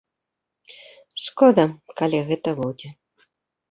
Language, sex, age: Belarusian, female, 30-39